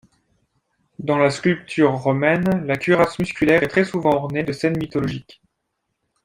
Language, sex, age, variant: French, male, 30-39, Français de métropole